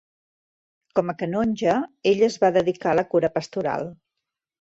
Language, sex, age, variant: Catalan, female, 40-49, Central